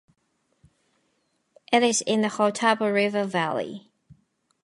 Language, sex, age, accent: English, female, 30-39, United States English